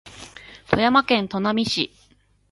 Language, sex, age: Japanese, female, 30-39